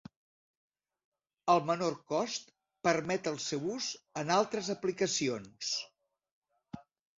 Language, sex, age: Catalan, male, 50-59